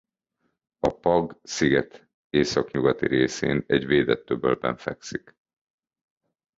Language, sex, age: Hungarian, male, 40-49